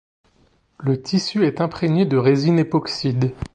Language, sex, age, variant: French, male, 30-39, Français de métropole